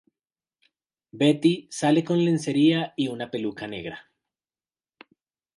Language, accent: Spanish, Andino-Pacífico: Colombia, Perú, Ecuador, oeste de Bolivia y Venezuela andina